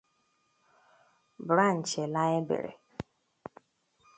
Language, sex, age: Igbo, female, 30-39